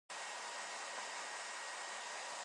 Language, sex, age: Min Nan Chinese, female, 19-29